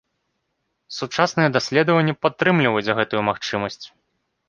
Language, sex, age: Belarusian, male, 19-29